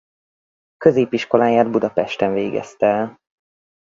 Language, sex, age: Hungarian, male, 30-39